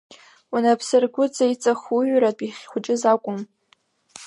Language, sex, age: Abkhazian, female, under 19